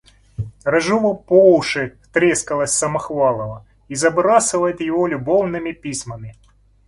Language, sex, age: Russian, male, 40-49